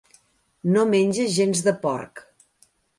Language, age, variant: Catalan, 60-69, Central